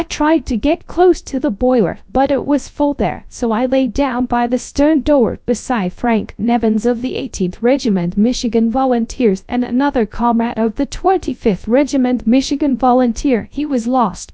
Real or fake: fake